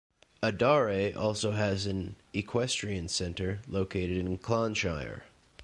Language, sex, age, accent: English, male, 30-39, United States English